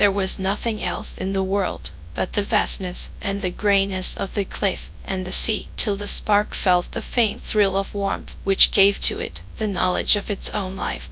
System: TTS, GradTTS